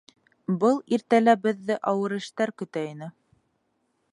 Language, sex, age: Bashkir, female, 19-29